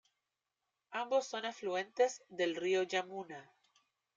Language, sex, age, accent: Spanish, female, 19-29, Chileno: Chile, Cuyo